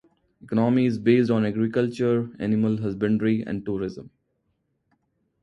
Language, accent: English, India and South Asia (India, Pakistan, Sri Lanka)